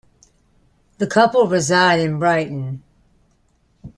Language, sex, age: English, female, 40-49